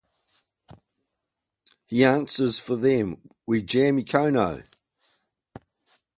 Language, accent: English, New Zealand English